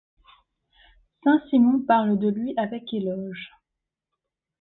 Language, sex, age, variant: French, female, 19-29, Français de métropole